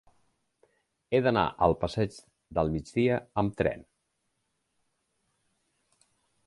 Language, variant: Catalan, Central